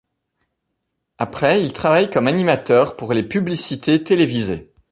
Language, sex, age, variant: French, male, 30-39, Français de métropole